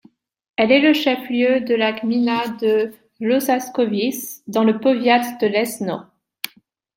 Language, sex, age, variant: French, female, 19-29, Français de métropole